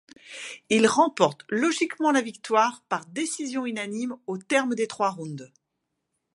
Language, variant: French, Français de métropole